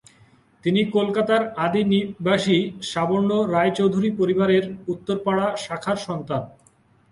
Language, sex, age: Bengali, male, 19-29